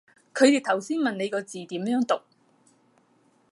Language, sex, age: Cantonese, female, 60-69